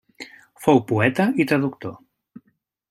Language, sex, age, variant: Catalan, male, 40-49, Central